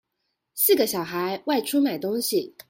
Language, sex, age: Chinese, female, 19-29